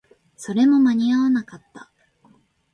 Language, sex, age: Japanese, female, 19-29